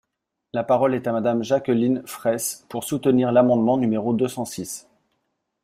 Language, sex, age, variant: French, male, 40-49, Français de métropole